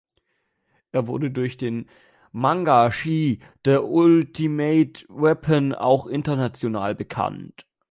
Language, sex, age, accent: German, male, under 19, Deutschland Deutsch